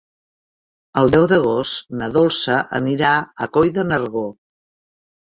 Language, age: Catalan, 60-69